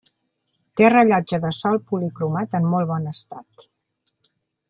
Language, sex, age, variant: Catalan, female, 50-59, Central